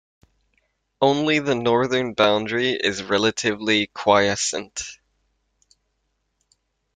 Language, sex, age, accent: English, male, 19-29, United States English